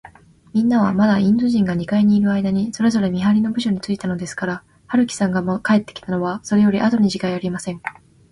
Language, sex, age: Japanese, female, 19-29